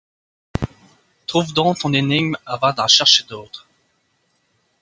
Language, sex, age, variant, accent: French, male, 30-39, Français d'Amérique du Nord, Français du Canada